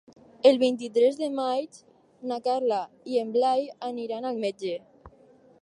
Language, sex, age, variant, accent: Catalan, female, under 19, Alacantí, valencià